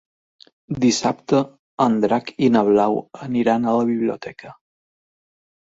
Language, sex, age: Catalan, male, 40-49